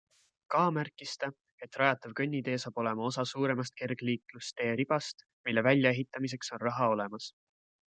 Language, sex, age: Estonian, male, 19-29